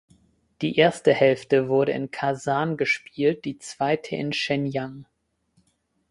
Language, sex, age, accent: German, male, 19-29, Deutschland Deutsch